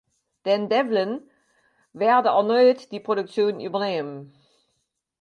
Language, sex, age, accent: German, female, 50-59, Deutschland Deutsch